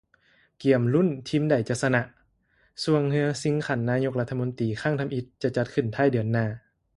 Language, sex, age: Lao, male, 19-29